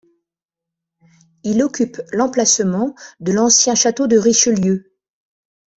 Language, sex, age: French, female, 50-59